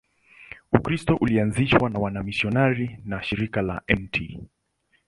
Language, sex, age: Swahili, male, 19-29